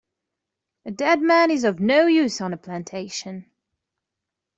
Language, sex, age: English, female, 19-29